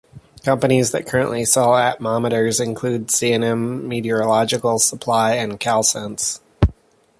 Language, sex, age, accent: English, male, 30-39, United States English